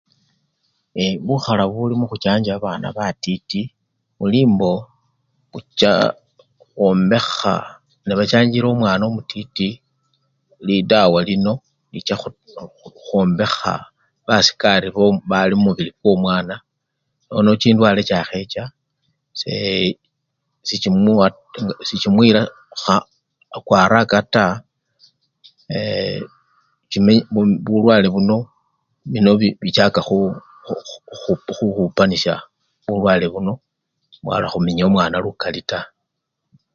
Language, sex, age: Luyia, male, 60-69